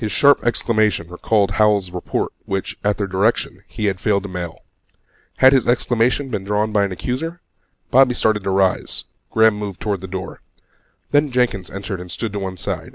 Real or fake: real